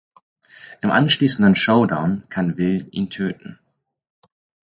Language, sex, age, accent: German, male, 19-29, Deutschland Deutsch; Hochdeutsch